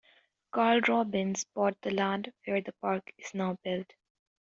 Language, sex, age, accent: English, female, under 19, United States English